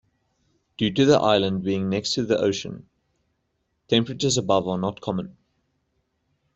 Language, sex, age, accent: English, male, 19-29, Southern African (South Africa, Zimbabwe, Namibia)